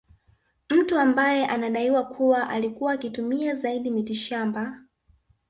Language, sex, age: Swahili, female, 19-29